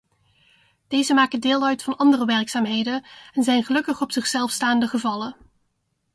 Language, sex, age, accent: Dutch, female, 30-39, Nederlands Nederlands